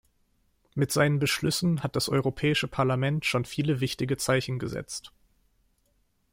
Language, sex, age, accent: German, male, 19-29, Deutschland Deutsch